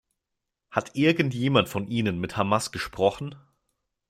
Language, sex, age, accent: German, male, 19-29, Deutschland Deutsch